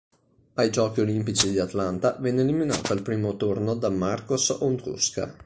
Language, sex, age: Italian, male, under 19